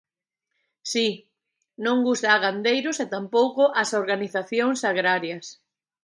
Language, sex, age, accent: Galician, female, 40-49, Atlántico (seseo e gheada)